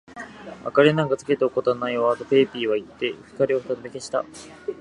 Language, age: Japanese, 19-29